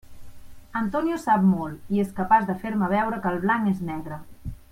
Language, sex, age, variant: Catalan, female, 30-39, Central